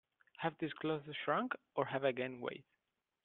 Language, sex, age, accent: English, male, 19-29, England English